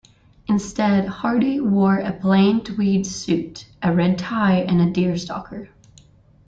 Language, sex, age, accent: English, female, 19-29, United States English